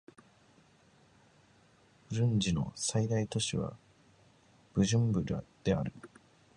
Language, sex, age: Japanese, male, 19-29